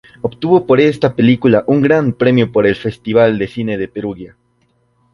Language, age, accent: Spanish, under 19, Andino-Pacífico: Colombia, Perú, Ecuador, oeste de Bolivia y Venezuela andina